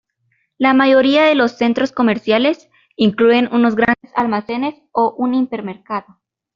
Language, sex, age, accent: Spanish, female, under 19, América central